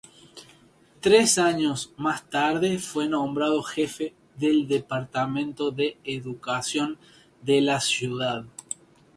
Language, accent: Spanish, Rioplatense: Argentina, Uruguay, este de Bolivia, Paraguay